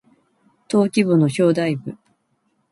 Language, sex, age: Japanese, female, 50-59